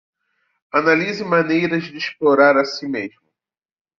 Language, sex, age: Portuguese, male, 40-49